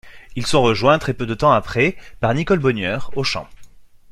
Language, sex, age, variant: French, male, 30-39, Français de métropole